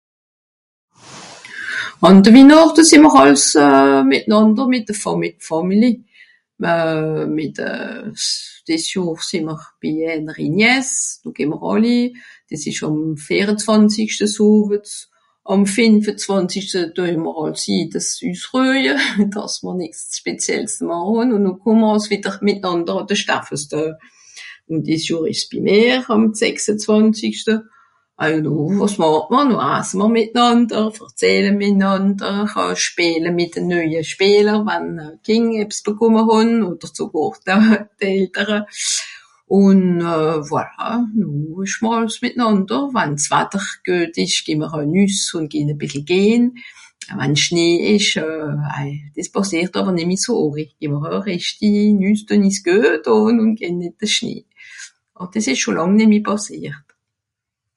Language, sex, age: Swiss German, female, 60-69